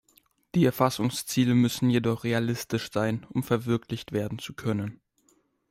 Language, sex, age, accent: German, male, 19-29, Deutschland Deutsch